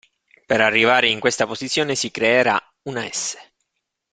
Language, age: Italian, 40-49